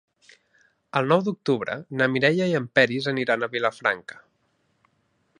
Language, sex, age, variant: Catalan, male, 19-29, Central